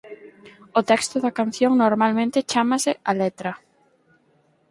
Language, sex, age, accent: Galician, female, 19-29, Atlántico (seseo e gheada)